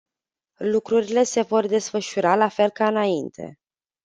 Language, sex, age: Romanian, female, 19-29